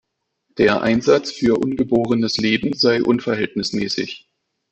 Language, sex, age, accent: German, male, 30-39, Deutschland Deutsch